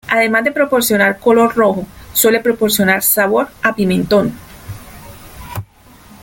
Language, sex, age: Spanish, female, 30-39